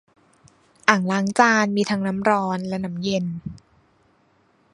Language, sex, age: Thai, female, 19-29